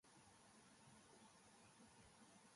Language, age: Basque, under 19